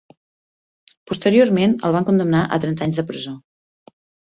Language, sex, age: Catalan, female, 50-59